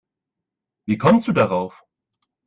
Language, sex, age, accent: German, male, 30-39, Deutschland Deutsch